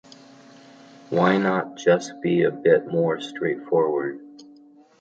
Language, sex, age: English, male, 70-79